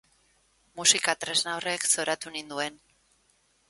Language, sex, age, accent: Basque, female, 40-49, Erdialdekoa edo Nafarra (Gipuzkoa, Nafarroa)